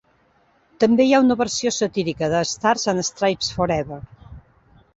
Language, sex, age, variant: Catalan, female, 60-69, Central